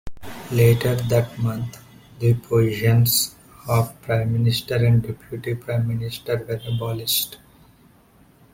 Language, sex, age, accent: English, male, 19-29, India and South Asia (India, Pakistan, Sri Lanka)